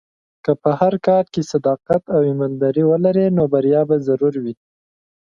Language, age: Pashto, 19-29